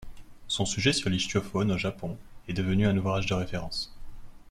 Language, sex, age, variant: French, male, 19-29, Français de métropole